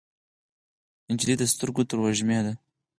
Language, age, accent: Pashto, 19-29, کندهاری لهجه